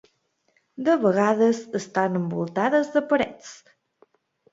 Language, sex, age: Catalan, female, 19-29